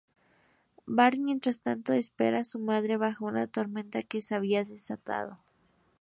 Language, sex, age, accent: Spanish, female, 19-29, México